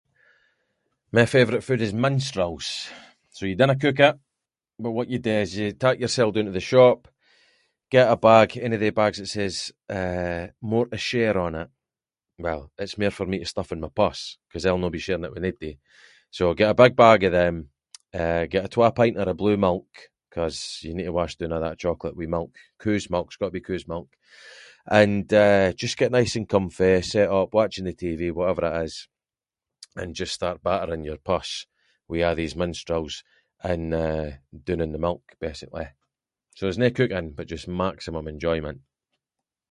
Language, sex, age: Scots, male, 30-39